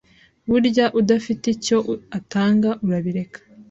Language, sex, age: Kinyarwanda, female, 19-29